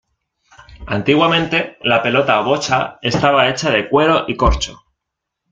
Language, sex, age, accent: Spanish, male, 19-29, España: Centro-Sur peninsular (Madrid, Toledo, Castilla-La Mancha)